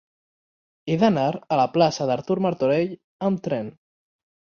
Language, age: Catalan, under 19